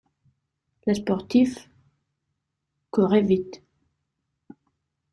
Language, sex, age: French, female, 30-39